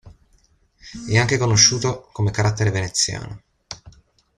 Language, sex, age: Italian, male, 19-29